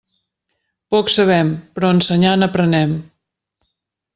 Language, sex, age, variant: Catalan, female, 50-59, Central